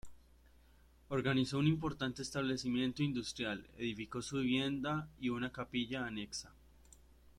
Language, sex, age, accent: Spanish, male, under 19, Caribe: Cuba, Venezuela, Puerto Rico, República Dominicana, Panamá, Colombia caribeña, México caribeño, Costa del golfo de México